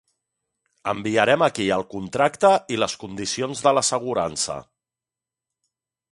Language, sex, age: Catalan, male, 40-49